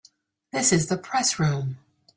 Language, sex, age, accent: English, female, 40-49, United States English